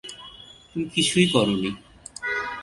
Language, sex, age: Bengali, male, 30-39